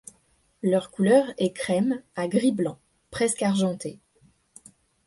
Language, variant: French, Français de métropole